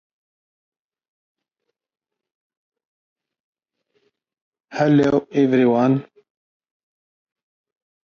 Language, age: English, 40-49